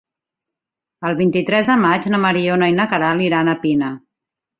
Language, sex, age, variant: Catalan, female, 40-49, Central